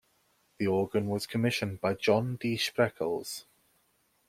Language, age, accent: English, 19-29, England English